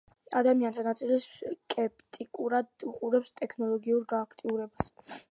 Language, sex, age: Georgian, female, under 19